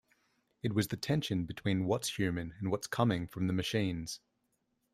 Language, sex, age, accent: English, male, 30-39, Australian English